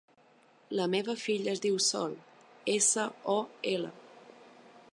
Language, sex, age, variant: Catalan, female, 30-39, Balear